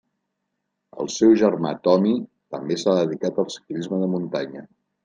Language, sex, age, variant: Catalan, male, 60-69, Central